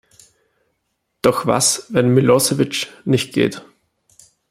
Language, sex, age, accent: German, male, 19-29, Österreichisches Deutsch